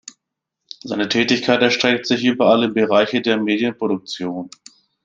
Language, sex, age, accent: German, male, 19-29, Deutschland Deutsch